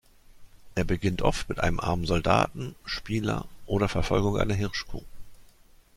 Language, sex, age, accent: German, male, 50-59, Deutschland Deutsch